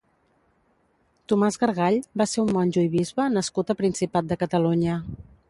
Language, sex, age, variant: Catalan, female, 50-59, Central